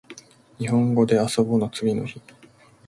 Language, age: Japanese, 19-29